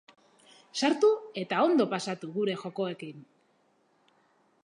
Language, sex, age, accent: Basque, female, 40-49, Erdialdekoa edo Nafarra (Gipuzkoa, Nafarroa)